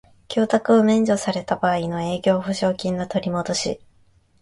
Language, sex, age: Japanese, female, 19-29